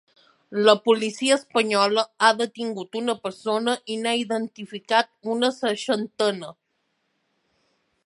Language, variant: Catalan, Balear